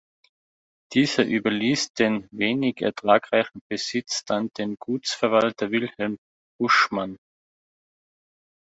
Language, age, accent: German, 30-39, Österreichisches Deutsch